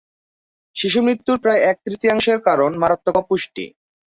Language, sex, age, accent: Bengali, male, 19-29, Native